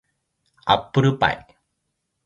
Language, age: Japanese, 19-29